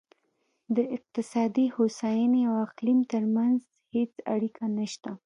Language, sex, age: Pashto, female, 19-29